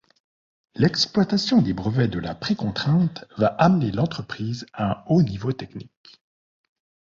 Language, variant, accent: French, Français d'Europe, Français de Suisse